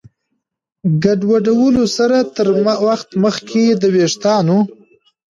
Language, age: Pashto, 30-39